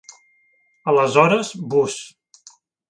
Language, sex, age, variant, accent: Catalan, male, 30-39, Central, central